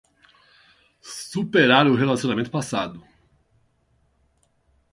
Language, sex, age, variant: Portuguese, male, 40-49, Portuguese (Brasil)